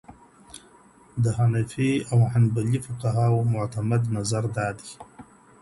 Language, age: Pashto, 40-49